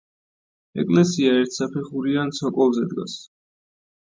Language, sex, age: Georgian, male, 19-29